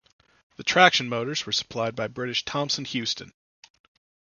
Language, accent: English, United States English